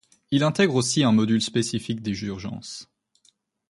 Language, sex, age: French, female, 19-29